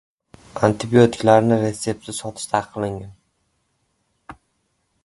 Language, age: Uzbek, 19-29